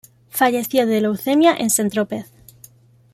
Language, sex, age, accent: Spanish, female, 19-29, España: Centro-Sur peninsular (Madrid, Toledo, Castilla-La Mancha)